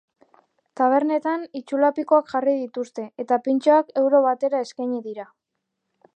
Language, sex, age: Basque, female, 19-29